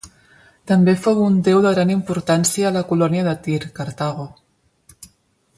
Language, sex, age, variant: Catalan, female, 40-49, Central